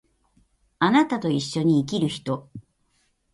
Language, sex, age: Japanese, female, 50-59